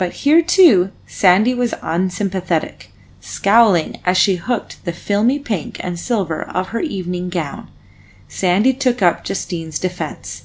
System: none